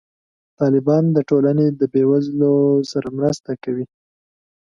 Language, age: Pashto, 19-29